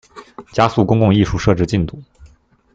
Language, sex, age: Chinese, male, 19-29